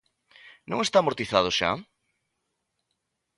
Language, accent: Galician, Normativo (estándar)